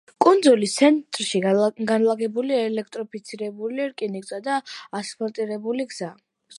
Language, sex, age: Georgian, female, under 19